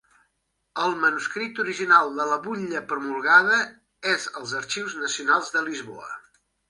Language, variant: Catalan, Central